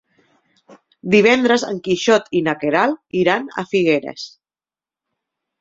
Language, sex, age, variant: Catalan, female, 40-49, Central